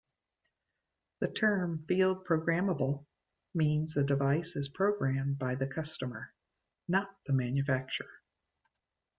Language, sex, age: English, female, 50-59